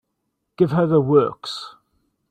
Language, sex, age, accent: English, male, 60-69, Welsh English